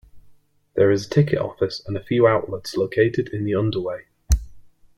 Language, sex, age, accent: English, male, 19-29, England English